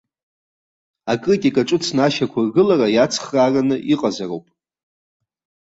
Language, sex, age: Abkhazian, male, 40-49